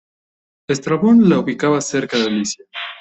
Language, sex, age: Spanish, male, 19-29